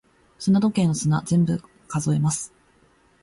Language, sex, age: Japanese, female, 19-29